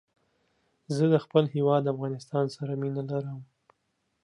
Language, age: Pashto, 19-29